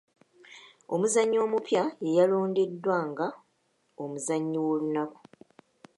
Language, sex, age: Ganda, female, 30-39